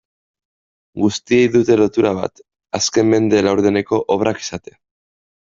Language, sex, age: Basque, male, 19-29